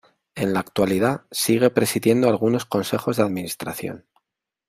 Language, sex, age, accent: Spanish, male, 30-39, España: Centro-Sur peninsular (Madrid, Toledo, Castilla-La Mancha)